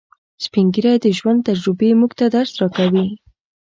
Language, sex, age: Pashto, female, under 19